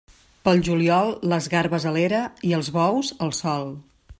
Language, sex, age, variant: Catalan, female, 40-49, Central